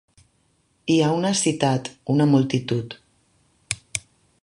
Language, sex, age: Catalan, female, 50-59